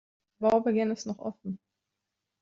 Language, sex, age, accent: German, female, 19-29, Deutschland Deutsch